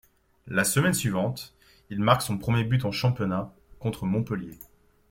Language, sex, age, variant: French, male, 19-29, Français de métropole